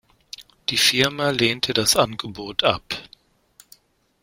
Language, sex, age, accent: German, male, 50-59, Deutschland Deutsch